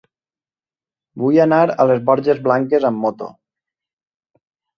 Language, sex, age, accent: Catalan, male, 30-39, valencià